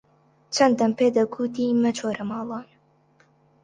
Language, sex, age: Central Kurdish, female, under 19